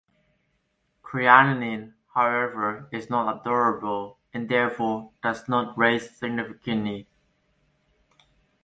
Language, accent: English, Hong Kong English